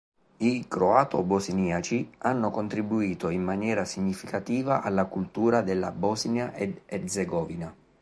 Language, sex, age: Italian, male, 30-39